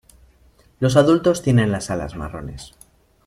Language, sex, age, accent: Spanish, male, 30-39, España: Norte peninsular (Asturias, Castilla y León, Cantabria, País Vasco, Navarra, Aragón, La Rioja, Guadalajara, Cuenca)